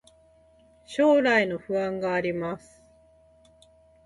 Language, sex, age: Japanese, female, 40-49